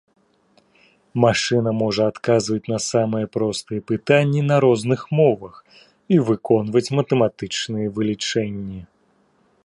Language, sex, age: Belarusian, male, 40-49